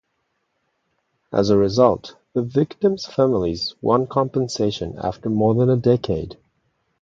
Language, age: English, 40-49